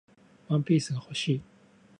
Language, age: Japanese, 40-49